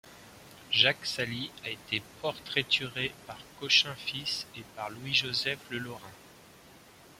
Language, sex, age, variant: French, male, 50-59, Français de métropole